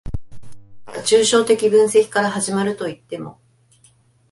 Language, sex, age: Japanese, female, 50-59